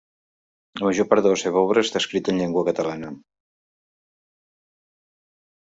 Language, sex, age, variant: Catalan, male, 50-59, Central